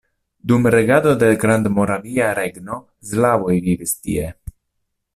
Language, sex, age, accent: Esperanto, male, 30-39, Internacia